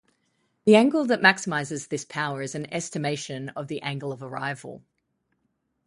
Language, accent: English, Australian English